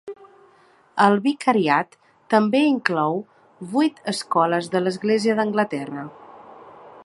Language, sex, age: Catalan, female, 40-49